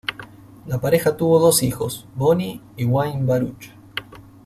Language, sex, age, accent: Spanish, male, 40-49, Rioplatense: Argentina, Uruguay, este de Bolivia, Paraguay